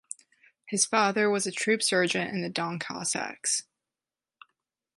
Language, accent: English, United States English